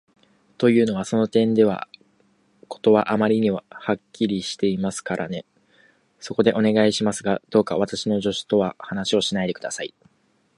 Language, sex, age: Japanese, male, 19-29